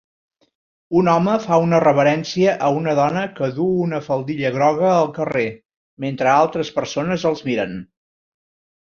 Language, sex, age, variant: Catalan, male, 50-59, Central